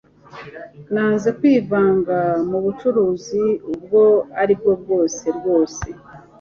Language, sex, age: Kinyarwanda, female, 40-49